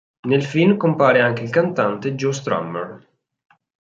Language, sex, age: Italian, male, 19-29